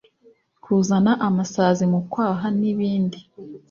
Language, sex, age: Kinyarwanda, female, 19-29